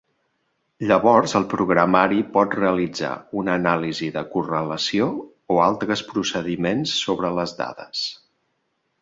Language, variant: Catalan, Central